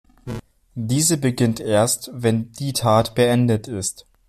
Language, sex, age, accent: German, male, 19-29, Deutschland Deutsch